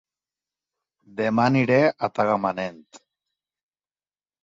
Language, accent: Catalan, valencià